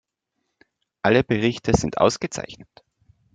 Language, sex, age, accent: German, male, 19-29, Österreichisches Deutsch